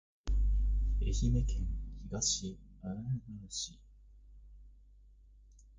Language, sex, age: Japanese, male, 19-29